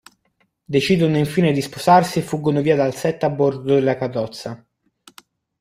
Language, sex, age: Italian, male, under 19